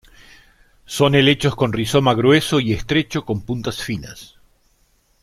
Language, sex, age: Spanish, male, 50-59